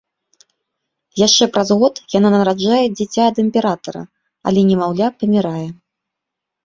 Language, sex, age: Belarusian, female, 40-49